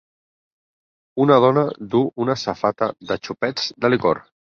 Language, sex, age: Catalan, male, 40-49